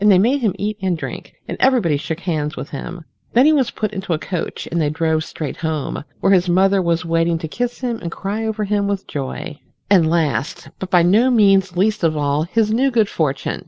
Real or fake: real